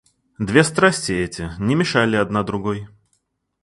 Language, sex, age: Russian, male, 30-39